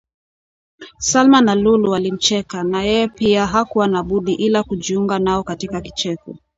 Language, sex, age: Swahili, female, 30-39